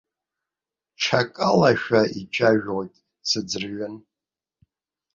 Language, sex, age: Abkhazian, male, 60-69